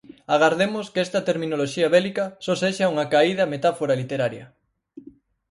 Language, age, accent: Galician, 19-29, Atlántico (seseo e gheada)